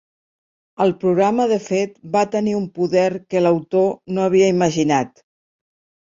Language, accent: Catalan, Barceloní